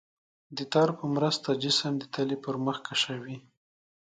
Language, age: Pashto, 19-29